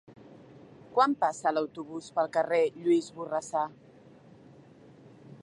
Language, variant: Catalan, Central